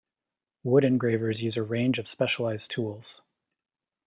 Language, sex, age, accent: English, male, 30-39, United States English